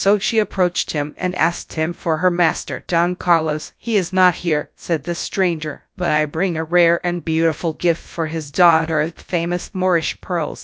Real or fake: fake